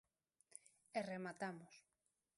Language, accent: Galician, Neofalante